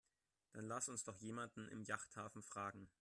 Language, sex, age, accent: German, male, 19-29, Deutschland Deutsch